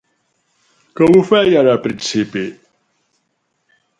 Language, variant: Catalan, Central